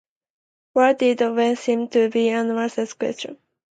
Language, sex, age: English, female, 19-29